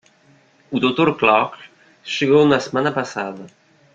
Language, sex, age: Portuguese, male, 30-39